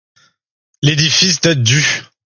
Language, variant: French, Français de métropole